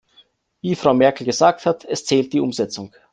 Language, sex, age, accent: German, male, 19-29, Österreichisches Deutsch